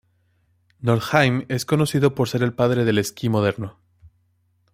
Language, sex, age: Spanish, male, 19-29